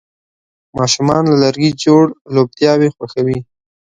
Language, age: Pashto, 19-29